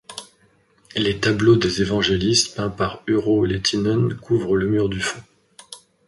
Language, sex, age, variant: French, male, 40-49, Français de métropole